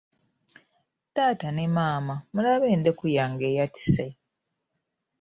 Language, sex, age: Ganda, female, 30-39